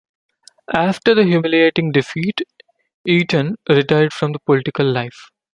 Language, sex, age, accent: English, male, 19-29, India and South Asia (India, Pakistan, Sri Lanka)